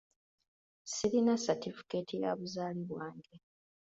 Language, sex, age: Ganda, female, 30-39